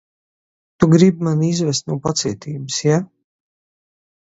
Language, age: Latvian, 40-49